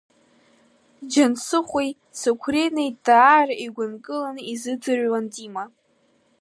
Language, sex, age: Abkhazian, female, under 19